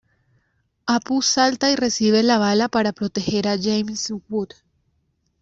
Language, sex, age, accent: Spanish, female, 19-29, Caribe: Cuba, Venezuela, Puerto Rico, República Dominicana, Panamá, Colombia caribeña, México caribeño, Costa del golfo de México